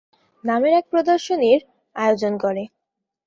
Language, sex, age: Bengali, female, 30-39